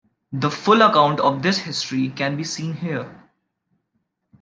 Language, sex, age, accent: English, male, 19-29, India and South Asia (India, Pakistan, Sri Lanka)